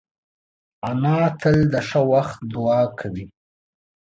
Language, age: Pashto, 19-29